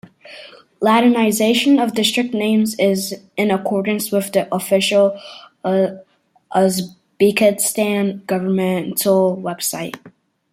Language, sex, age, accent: English, male, under 19, United States English